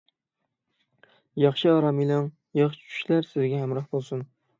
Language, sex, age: Uyghur, male, 19-29